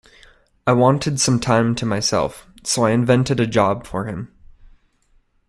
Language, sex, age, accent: English, male, 19-29, United States English